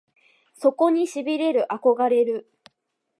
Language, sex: Japanese, female